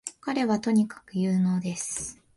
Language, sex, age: Japanese, female, 19-29